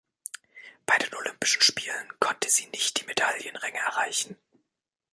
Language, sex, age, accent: German, male, 19-29, Deutschland Deutsch